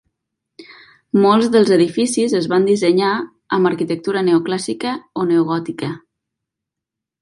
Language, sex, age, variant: Catalan, female, 30-39, Nord-Occidental